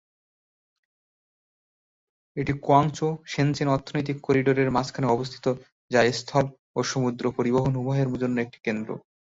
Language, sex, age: Bengali, male, 19-29